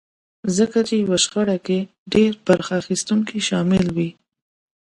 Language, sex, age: Pashto, female, 19-29